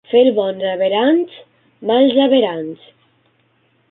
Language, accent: Catalan, valencià